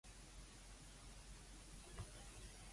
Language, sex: Cantonese, female